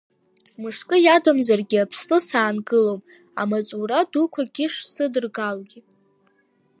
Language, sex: Abkhazian, female